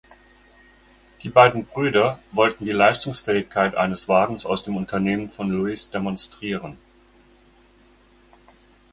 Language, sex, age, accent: German, male, 60-69, Deutschland Deutsch